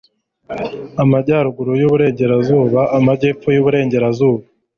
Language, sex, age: Kinyarwanda, male, 19-29